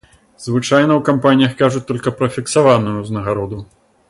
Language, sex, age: Belarusian, male, 30-39